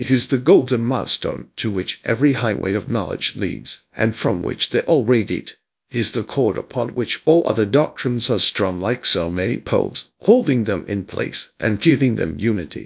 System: TTS, GradTTS